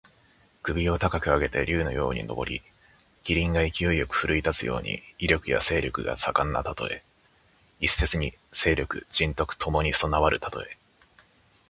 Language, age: Japanese, 19-29